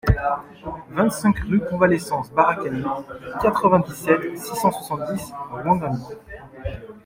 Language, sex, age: French, male, 19-29